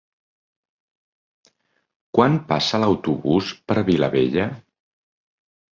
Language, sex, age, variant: Catalan, male, 40-49, Central